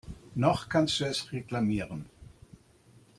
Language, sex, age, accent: German, male, 60-69, Deutschland Deutsch